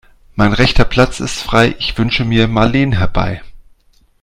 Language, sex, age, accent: German, male, 40-49, Deutschland Deutsch